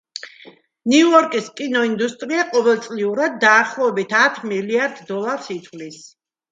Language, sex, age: Georgian, female, 50-59